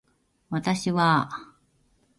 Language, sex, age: Japanese, female, 50-59